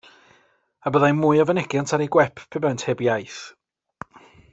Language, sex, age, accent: Welsh, male, 30-39, Y Deyrnas Unedig Cymraeg